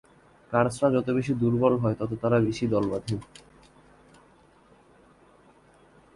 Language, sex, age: Bengali, male, 19-29